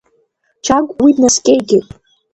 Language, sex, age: Abkhazian, female, under 19